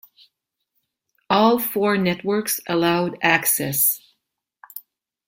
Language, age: English, 50-59